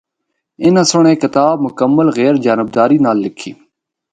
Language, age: Northern Hindko, 19-29